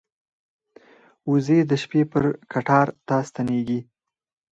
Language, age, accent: Pashto, 30-39, پکتیا ولایت، احمدزی